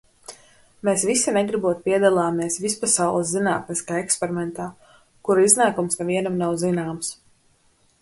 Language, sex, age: Latvian, female, 19-29